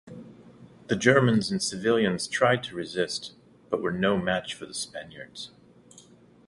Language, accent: English, United States English